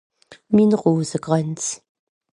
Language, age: Swiss German, 50-59